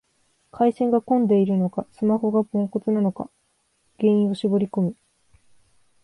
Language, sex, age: Japanese, female, 19-29